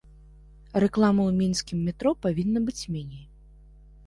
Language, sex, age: Belarusian, female, 30-39